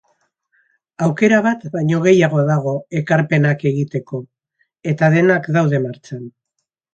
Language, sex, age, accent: Basque, male, 50-59, Mendebalekoa (Araba, Bizkaia, Gipuzkoako mendebaleko herri batzuk)